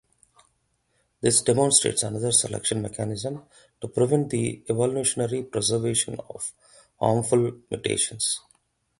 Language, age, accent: English, 40-49, India and South Asia (India, Pakistan, Sri Lanka)